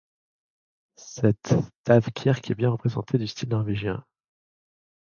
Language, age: French, 30-39